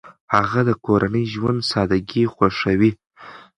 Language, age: Pashto, 19-29